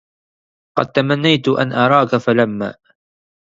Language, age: Arabic, 30-39